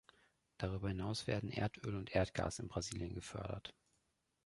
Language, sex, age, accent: German, male, 40-49, Deutschland Deutsch